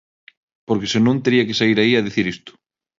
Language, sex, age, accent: Galician, male, 19-29, Central (gheada); Neofalante